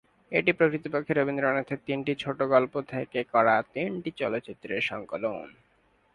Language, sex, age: Bengali, male, 19-29